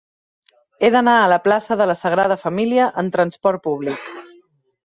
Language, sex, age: Catalan, female, 30-39